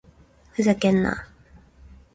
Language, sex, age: Japanese, female, 19-29